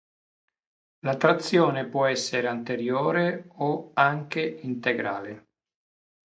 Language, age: Italian, 50-59